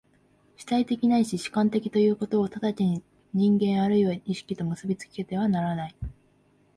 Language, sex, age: Japanese, female, 19-29